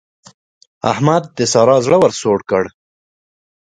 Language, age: Pashto, 19-29